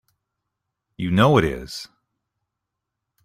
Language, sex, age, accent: English, male, 40-49, Canadian English